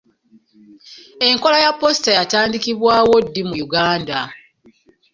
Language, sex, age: Ganda, female, 30-39